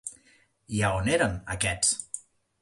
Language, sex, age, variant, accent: Catalan, male, 30-39, Central, central